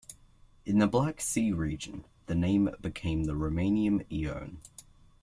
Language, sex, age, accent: English, male, under 19, Australian English